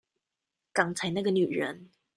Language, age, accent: Chinese, 19-29, 出生地：臺北市